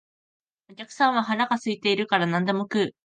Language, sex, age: Japanese, female, under 19